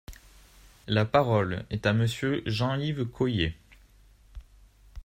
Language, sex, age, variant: French, male, 19-29, Français de métropole